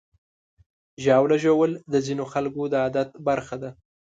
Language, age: Pashto, 19-29